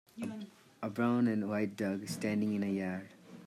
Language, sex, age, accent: English, male, 19-29, India and South Asia (India, Pakistan, Sri Lanka)